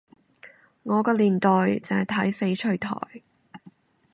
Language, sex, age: Cantonese, female, 19-29